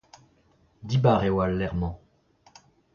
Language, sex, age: Breton, male, 30-39